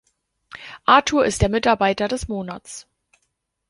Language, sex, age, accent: German, female, 30-39, Deutschland Deutsch